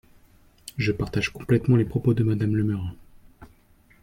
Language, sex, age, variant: French, male, 30-39, Français de métropole